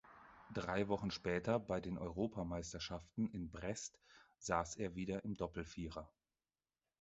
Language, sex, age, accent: German, male, 30-39, Deutschland Deutsch